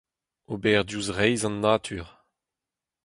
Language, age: Breton, 30-39